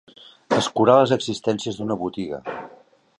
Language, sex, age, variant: Catalan, male, 50-59, Central